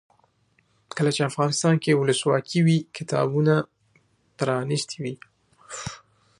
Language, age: Pashto, 19-29